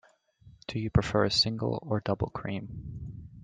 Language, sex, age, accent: English, male, 19-29, England English